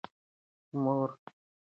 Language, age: Pashto, 19-29